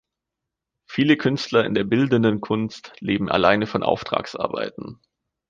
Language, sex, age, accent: German, male, 19-29, Deutschland Deutsch